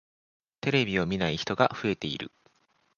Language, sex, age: Japanese, male, 19-29